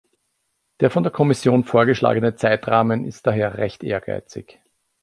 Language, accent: German, Österreichisches Deutsch